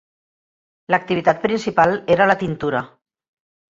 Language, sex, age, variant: Catalan, female, 50-59, Central